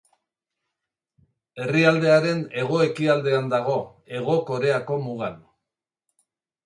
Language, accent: Basque, Erdialdekoa edo Nafarra (Gipuzkoa, Nafarroa)